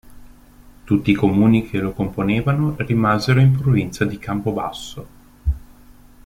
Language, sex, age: Italian, male, 30-39